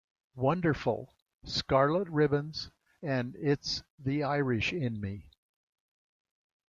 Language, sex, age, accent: English, male, 80-89, United States English